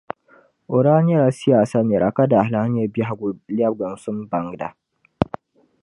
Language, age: Dagbani, 19-29